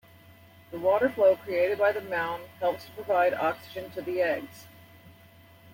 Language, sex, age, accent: English, female, 40-49, United States English